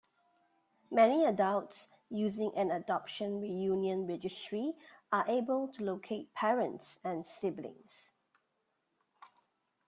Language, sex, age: English, female, 30-39